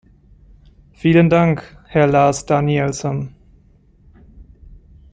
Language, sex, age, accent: German, female, 19-29, Deutschland Deutsch